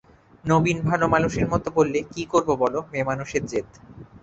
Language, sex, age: Bengali, male, 19-29